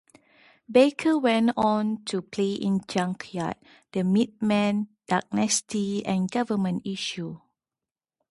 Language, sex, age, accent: English, female, 30-39, Malaysian English